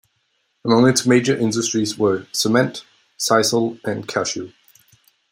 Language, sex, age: English, male, 19-29